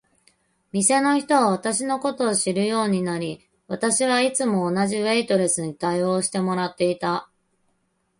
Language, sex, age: Japanese, female, 30-39